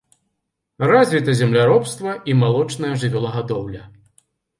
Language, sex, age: Belarusian, male, 40-49